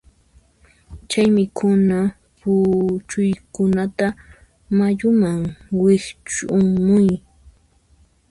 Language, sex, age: Puno Quechua, female, 19-29